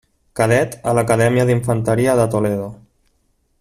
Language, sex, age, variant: Catalan, male, 19-29, Central